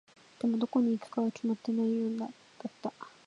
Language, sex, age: Japanese, female, 19-29